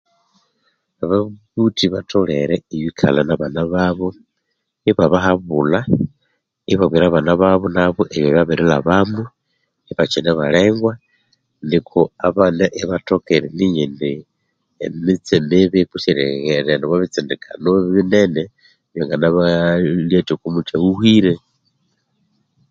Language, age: Konzo, 50-59